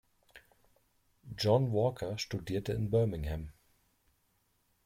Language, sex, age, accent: German, male, 40-49, Deutschland Deutsch